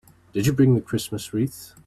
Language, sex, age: English, male, 19-29